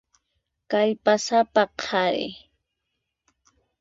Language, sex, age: Puno Quechua, female, 30-39